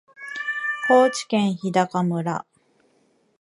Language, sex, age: Japanese, female, 30-39